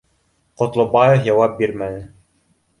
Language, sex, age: Bashkir, male, 19-29